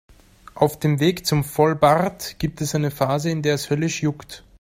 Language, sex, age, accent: German, male, 19-29, Österreichisches Deutsch